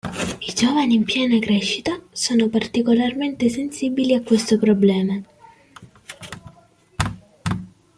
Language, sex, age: Italian, male, 30-39